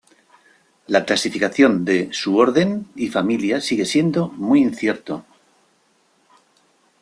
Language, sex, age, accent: Spanish, male, 60-69, España: Centro-Sur peninsular (Madrid, Toledo, Castilla-La Mancha)